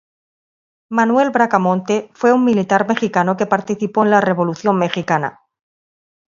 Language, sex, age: Spanish, female, 40-49